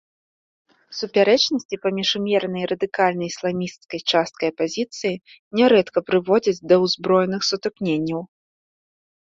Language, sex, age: Belarusian, female, 19-29